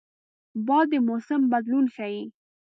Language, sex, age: Pashto, female, 19-29